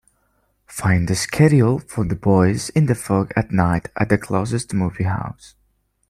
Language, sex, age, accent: English, male, under 19, England English